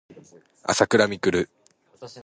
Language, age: Japanese, 19-29